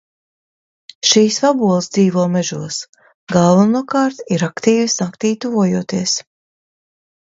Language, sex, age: Latvian, female, 40-49